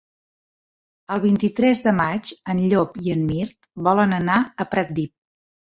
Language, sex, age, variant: Catalan, female, 50-59, Central